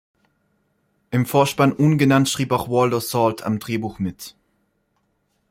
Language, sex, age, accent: German, male, 19-29, Deutschland Deutsch